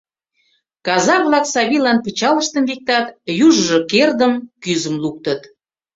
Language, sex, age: Mari, female, 40-49